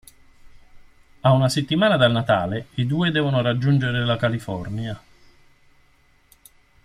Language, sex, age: Italian, male, 50-59